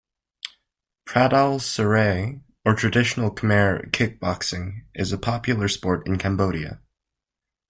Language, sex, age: English, male, 19-29